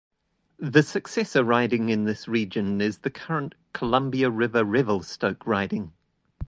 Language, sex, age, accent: English, male, 40-49, New Zealand English